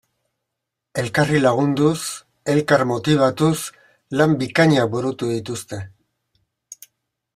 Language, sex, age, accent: Basque, male, 60-69, Mendebalekoa (Araba, Bizkaia, Gipuzkoako mendebaleko herri batzuk)